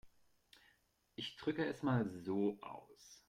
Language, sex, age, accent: German, male, 30-39, Deutschland Deutsch